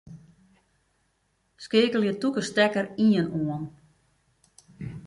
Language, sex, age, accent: Western Frisian, female, 40-49, Wâldfrysk